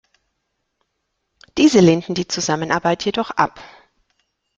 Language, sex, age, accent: German, female, 40-49, Deutschland Deutsch